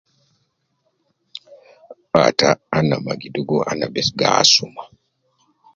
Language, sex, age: Nubi, male, 50-59